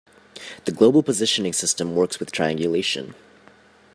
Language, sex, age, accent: English, male, 19-29, United States English